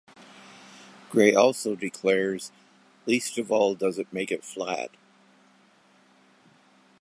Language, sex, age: English, male, 70-79